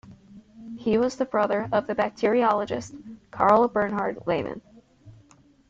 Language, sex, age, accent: English, female, under 19, United States English